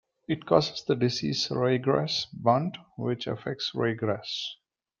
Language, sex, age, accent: English, male, 30-39, India and South Asia (India, Pakistan, Sri Lanka)